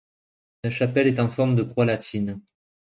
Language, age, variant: French, 30-39, Français de métropole